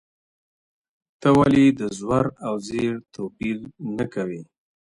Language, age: Pashto, 30-39